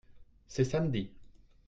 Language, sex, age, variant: French, male, 30-39, Français de métropole